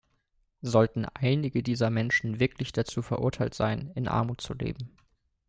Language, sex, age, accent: German, male, 19-29, Deutschland Deutsch